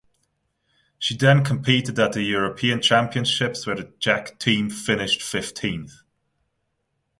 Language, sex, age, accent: English, male, 30-39, England English